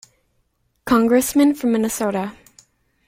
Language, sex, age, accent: English, female, under 19, United States English